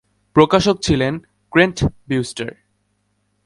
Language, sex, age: Bengali, male, 19-29